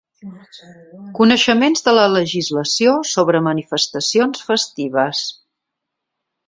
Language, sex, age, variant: Catalan, female, 60-69, Central